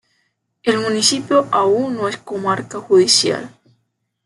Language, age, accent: Spanish, 19-29, Caribe: Cuba, Venezuela, Puerto Rico, República Dominicana, Panamá, Colombia caribeña, México caribeño, Costa del golfo de México